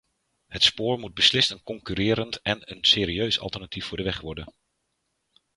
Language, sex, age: Dutch, male, 40-49